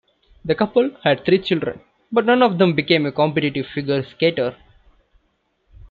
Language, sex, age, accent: English, male, 19-29, India and South Asia (India, Pakistan, Sri Lanka)